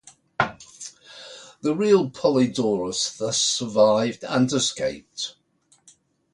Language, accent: English, England English